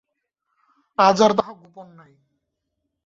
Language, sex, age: Bengali, male, 19-29